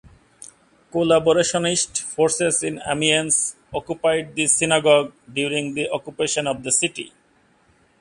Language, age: English, 40-49